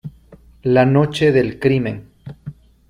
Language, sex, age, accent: Spanish, male, 40-49, Andino-Pacífico: Colombia, Perú, Ecuador, oeste de Bolivia y Venezuela andina